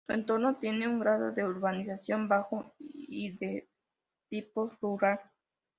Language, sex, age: Spanish, female, 19-29